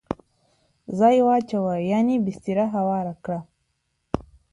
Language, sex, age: Pashto, female, 19-29